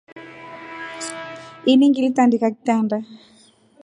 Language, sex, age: Rombo, female, 19-29